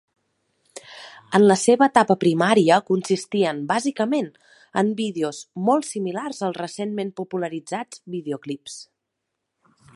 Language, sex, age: Catalan, female, 30-39